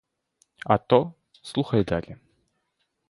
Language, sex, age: Ukrainian, male, 19-29